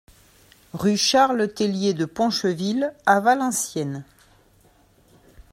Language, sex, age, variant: French, female, 60-69, Français de métropole